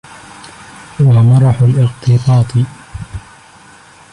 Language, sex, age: Arabic, male, 19-29